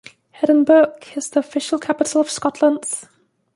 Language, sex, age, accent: English, female, 19-29, England English